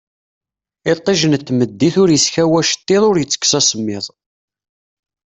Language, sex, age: Kabyle, male, 30-39